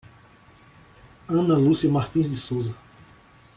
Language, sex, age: Portuguese, male, 40-49